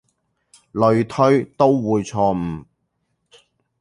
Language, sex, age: Cantonese, male, 40-49